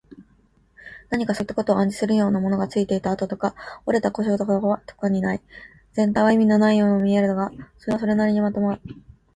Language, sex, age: Japanese, female, 19-29